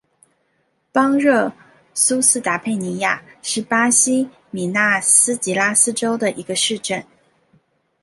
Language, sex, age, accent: Chinese, female, 19-29, 出生地：黑龙江省